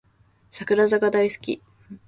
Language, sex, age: Japanese, female, 19-29